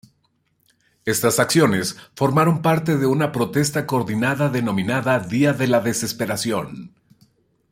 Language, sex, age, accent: Spanish, male, 40-49, México